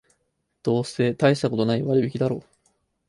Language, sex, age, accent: Japanese, male, 19-29, 標準語